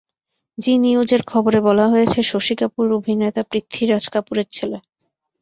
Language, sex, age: Bengali, female, 19-29